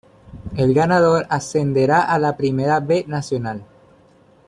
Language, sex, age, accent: Spanish, male, 19-29, Caribe: Cuba, Venezuela, Puerto Rico, República Dominicana, Panamá, Colombia caribeña, México caribeño, Costa del golfo de México